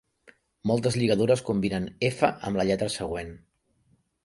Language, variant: Catalan, Central